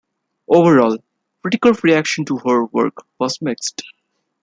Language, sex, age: English, male, 19-29